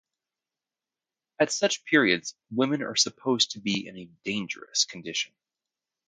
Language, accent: English, United States English